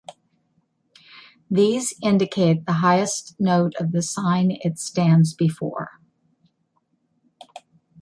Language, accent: English, United States English